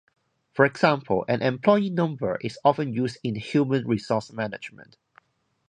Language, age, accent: English, 30-39, Hong Kong English